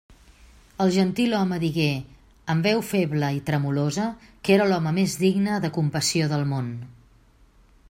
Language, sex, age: Catalan, female, 50-59